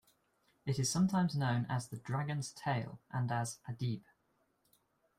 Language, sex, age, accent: English, male, 19-29, England English